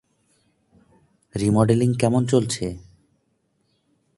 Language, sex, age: Bengali, male, 19-29